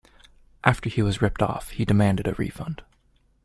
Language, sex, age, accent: English, male, 19-29, Canadian English